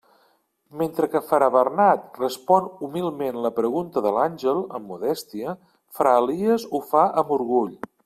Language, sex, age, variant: Catalan, male, 50-59, Central